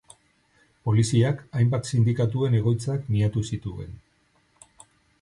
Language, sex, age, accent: Basque, male, 50-59, Mendebalekoa (Araba, Bizkaia, Gipuzkoako mendebaleko herri batzuk)